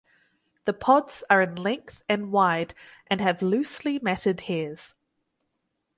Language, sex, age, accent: English, female, 19-29, New Zealand English